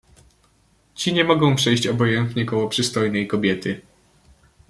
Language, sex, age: Polish, male, 19-29